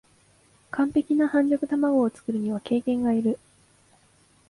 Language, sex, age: Japanese, female, 19-29